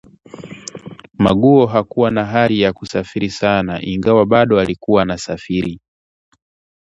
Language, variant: Swahili, Kiswahili cha Bara ya Tanzania